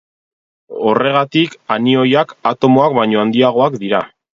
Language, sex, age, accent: Basque, male, 30-39, Erdialdekoa edo Nafarra (Gipuzkoa, Nafarroa)